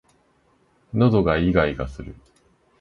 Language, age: Japanese, 19-29